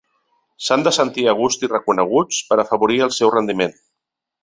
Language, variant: Catalan, Central